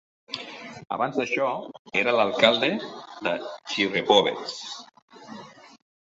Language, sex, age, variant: Catalan, male, 50-59, Central